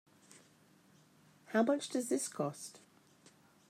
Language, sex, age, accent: English, female, 40-49, Australian English